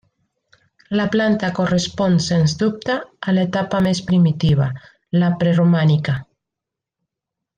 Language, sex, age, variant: Catalan, female, 30-39, Central